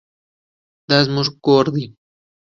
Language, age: Pashto, 19-29